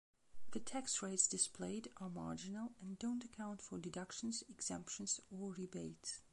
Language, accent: English, England English